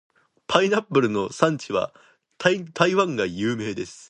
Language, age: Japanese, under 19